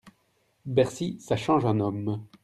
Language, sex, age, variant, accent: French, male, 30-39, Français d'Europe, Français de Belgique